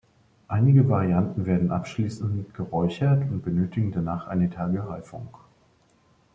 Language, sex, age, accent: German, male, 30-39, Deutschland Deutsch